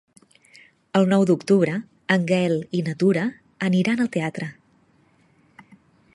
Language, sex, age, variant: Catalan, female, 30-39, Central